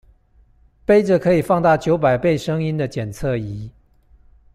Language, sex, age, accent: Chinese, male, 40-49, 出生地：臺北市